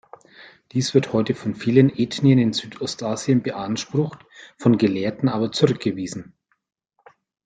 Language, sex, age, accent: German, male, 40-49, Deutschland Deutsch